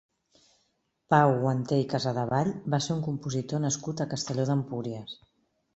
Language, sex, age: Catalan, female, 50-59